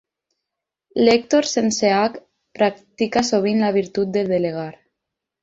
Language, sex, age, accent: Catalan, female, 19-29, valencià